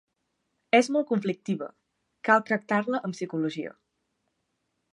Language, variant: Catalan, Central